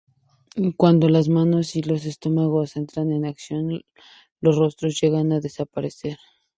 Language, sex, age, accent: Spanish, female, 19-29, México